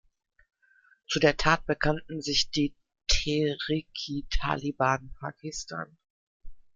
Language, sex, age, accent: German, female, 30-39, Deutschland Deutsch